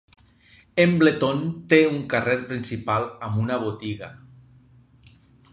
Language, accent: Catalan, valencià